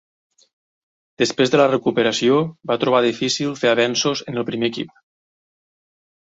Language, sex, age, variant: Catalan, male, 40-49, Nord-Occidental